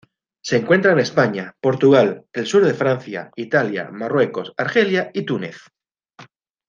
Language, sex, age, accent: Spanish, male, 40-49, España: Sur peninsular (Andalucia, Extremadura, Murcia)